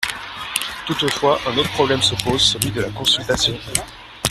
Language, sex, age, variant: French, male, 19-29, Français de métropole